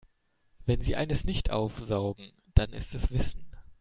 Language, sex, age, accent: German, male, 19-29, Deutschland Deutsch